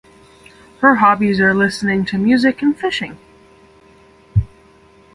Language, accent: English, United States English